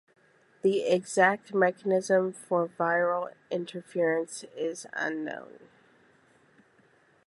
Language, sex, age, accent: English, female, 19-29, United States English